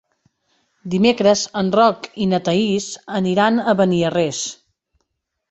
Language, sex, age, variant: Catalan, female, 30-39, Central